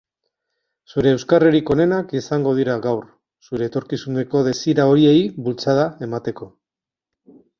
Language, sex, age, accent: Basque, male, 50-59, Mendebalekoa (Araba, Bizkaia, Gipuzkoako mendebaleko herri batzuk)